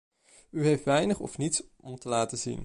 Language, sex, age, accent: Dutch, male, 19-29, Nederlands Nederlands